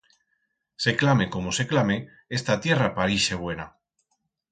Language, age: Aragonese, 30-39